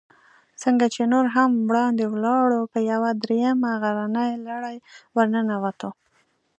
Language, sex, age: Pashto, female, 19-29